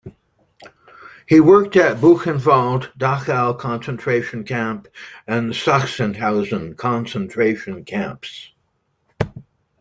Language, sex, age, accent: English, male, 60-69, United States English